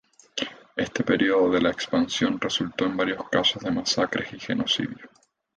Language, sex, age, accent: Spanish, male, 19-29, Caribe: Cuba, Venezuela, Puerto Rico, República Dominicana, Panamá, Colombia caribeña, México caribeño, Costa del golfo de México